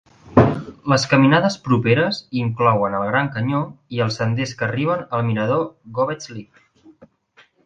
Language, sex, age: Catalan, male, 19-29